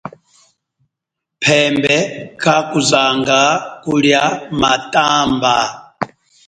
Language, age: Chokwe, 40-49